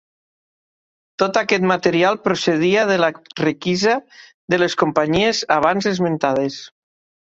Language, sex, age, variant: Catalan, male, 40-49, Nord-Occidental